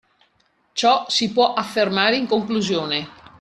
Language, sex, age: Italian, female, 50-59